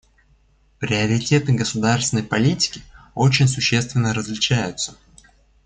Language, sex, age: Russian, male, under 19